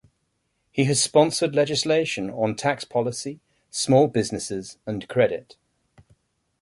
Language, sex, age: English, male, 40-49